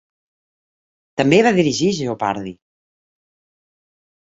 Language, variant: Catalan, Central